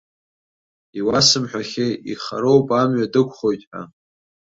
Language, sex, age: Abkhazian, male, under 19